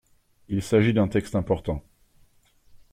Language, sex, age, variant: French, male, 30-39, Français de métropole